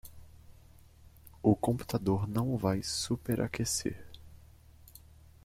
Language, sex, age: Portuguese, male, 19-29